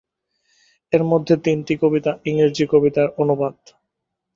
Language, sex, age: Bengali, male, 19-29